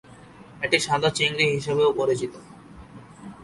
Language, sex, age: Bengali, male, 19-29